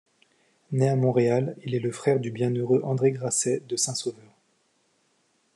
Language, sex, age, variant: French, male, 30-39, Français de métropole